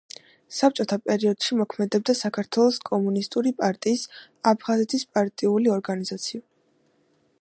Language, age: Georgian, under 19